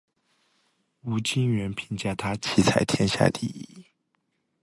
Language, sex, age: Chinese, male, 19-29